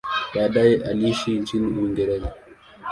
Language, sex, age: Swahili, male, 19-29